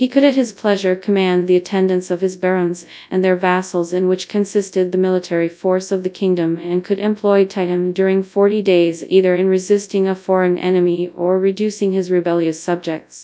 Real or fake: fake